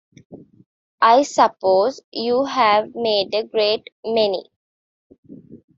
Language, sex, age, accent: English, female, 19-29, India and South Asia (India, Pakistan, Sri Lanka)